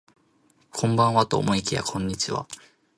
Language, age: Japanese, 19-29